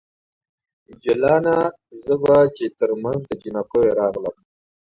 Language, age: Pashto, 19-29